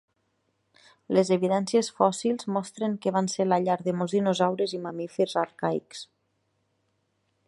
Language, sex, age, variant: Catalan, female, 30-39, Nord-Occidental